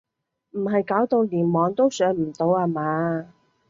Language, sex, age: Cantonese, female, 30-39